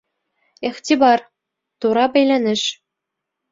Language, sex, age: Bashkir, female, 19-29